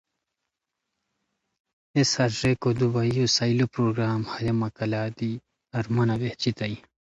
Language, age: Khowar, 19-29